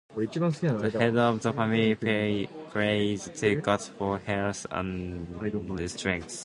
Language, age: English, under 19